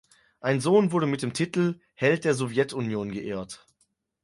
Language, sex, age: German, male, 30-39